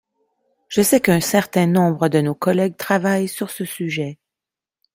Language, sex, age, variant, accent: French, female, 40-49, Français d'Amérique du Nord, Français du Canada